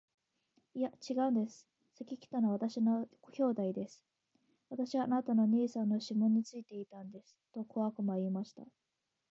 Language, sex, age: Japanese, female, 19-29